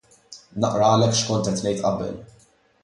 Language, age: Maltese, 19-29